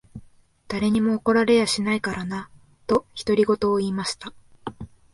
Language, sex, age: Japanese, female, 19-29